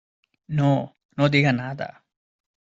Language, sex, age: Spanish, male, 19-29